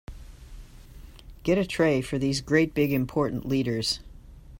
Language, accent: English, United States English